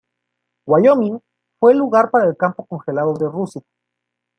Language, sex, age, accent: Spanish, male, 19-29, México